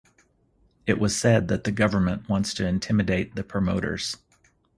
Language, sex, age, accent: English, male, 50-59, United States English